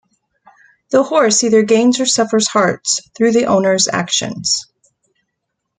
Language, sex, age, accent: English, female, 40-49, United States English